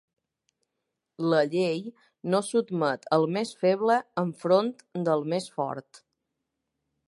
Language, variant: Catalan, Balear